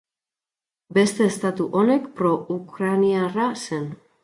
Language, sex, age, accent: Basque, female, 19-29, Mendebalekoa (Araba, Bizkaia, Gipuzkoako mendebaleko herri batzuk)